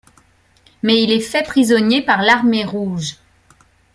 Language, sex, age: French, female, 40-49